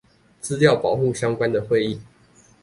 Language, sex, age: Chinese, male, 19-29